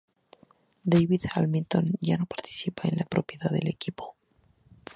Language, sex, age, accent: Spanish, female, 19-29, México